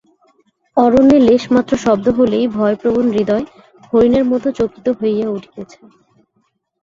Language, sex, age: Bengali, female, 19-29